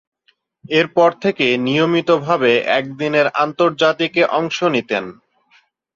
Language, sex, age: Bengali, male, 19-29